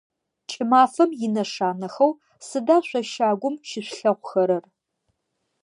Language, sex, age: Adyghe, female, 30-39